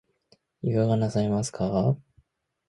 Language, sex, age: Japanese, male, 19-29